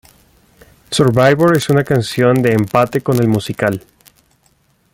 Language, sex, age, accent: Spanish, male, 30-39, Andino-Pacífico: Colombia, Perú, Ecuador, oeste de Bolivia y Venezuela andina